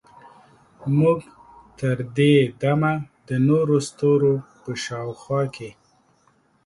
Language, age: Pashto, 40-49